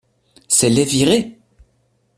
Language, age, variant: French, 19-29, Français de métropole